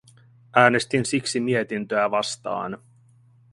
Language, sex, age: Finnish, male, 30-39